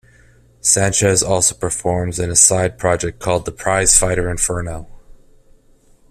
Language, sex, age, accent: English, male, 30-39, Canadian English